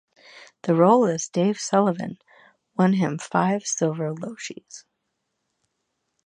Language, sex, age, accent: English, female, 50-59, United States English